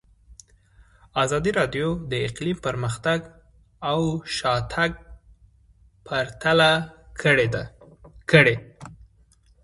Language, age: Pashto, 19-29